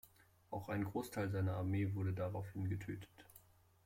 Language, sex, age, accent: German, male, 30-39, Deutschland Deutsch